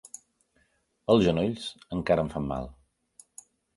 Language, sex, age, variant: Catalan, male, 50-59, Central